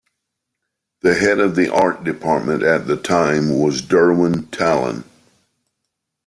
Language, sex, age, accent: English, male, 60-69, United States English